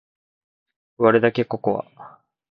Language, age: Japanese, 19-29